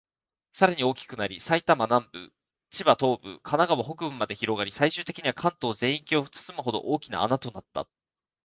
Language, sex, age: Japanese, male, 19-29